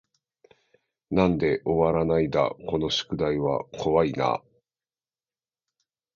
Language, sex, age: Japanese, male, 40-49